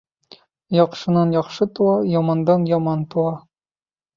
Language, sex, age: Bashkir, male, 19-29